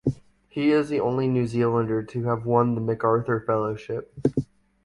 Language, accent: English, United States English